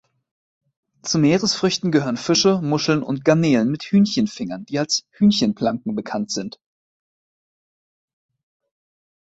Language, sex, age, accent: German, male, 19-29, Deutschland Deutsch